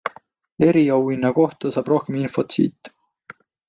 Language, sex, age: Estonian, male, 19-29